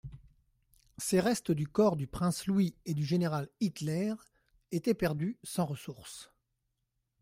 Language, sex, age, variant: French, male, 40-49, Français de métropole